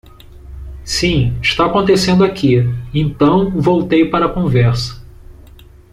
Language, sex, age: Portuguese, male, 40-49